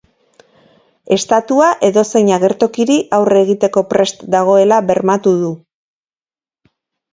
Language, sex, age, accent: Basque, female, 40-49, Mendebalekoa (Araba, Bizkaia, Gipuzkoako mendebaleko herri batzuk)